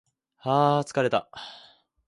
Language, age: Japanese, 19-29